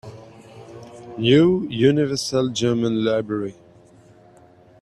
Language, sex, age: English, male, 30-39